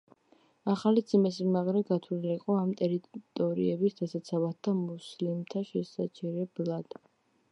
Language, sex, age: Georgian, female, under 19